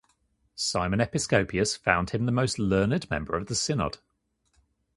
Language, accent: English, England English